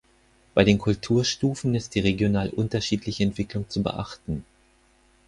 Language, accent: German, Deutschland Deutsch